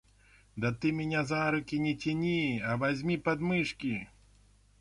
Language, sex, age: Russian, male, 30-39